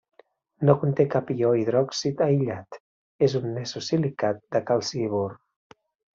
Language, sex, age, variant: Catalan, male, 40-49, Central